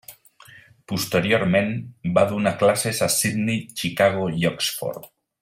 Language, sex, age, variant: Catalan, male, 40-49, Central